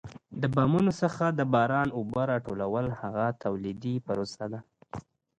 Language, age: Pashto, 19-29